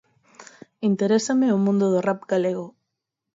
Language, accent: Galician, Normativo (estándar)